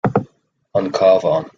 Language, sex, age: Irish, male, 30-39